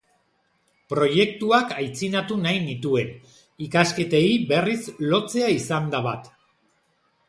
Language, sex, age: Basque, male, 40-49